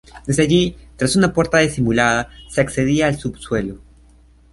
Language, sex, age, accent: Spanish, male, under 19, Andino-Pacífico: Colombia, Perú, Ecuador, oeste de Bolivia y Venezuela andina